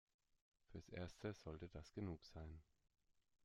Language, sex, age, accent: German, male, 30-39, Deutschland Deutsch